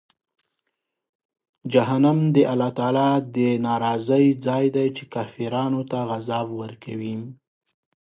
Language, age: Pashto, 19-29